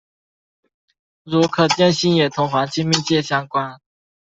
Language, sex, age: Chinese, male, 19-29